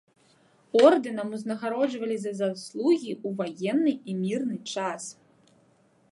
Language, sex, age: Belarusian, female, 30-39